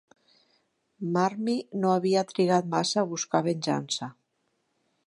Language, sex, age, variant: Catalan, female, 50-59, Central